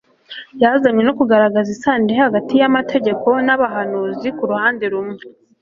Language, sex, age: Kinyarwanda, female, under 19